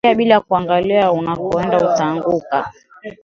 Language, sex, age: Swahili, female, 30-39